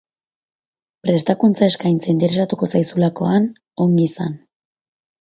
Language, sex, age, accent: Basque, female, 19-29, Erdialdekoa edo Nafarra (Gipuzkoa, Nafarroa)